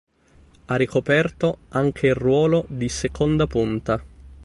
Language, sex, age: Italian, male, 19-29